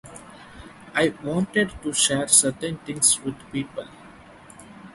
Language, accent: English, India and South Asia (India, Pakistan, Sri Lanka)